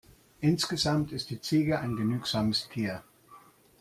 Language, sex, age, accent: German, male, 60-69, Deutschland Deutsch